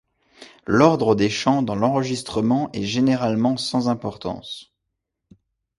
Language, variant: French, Français de métropole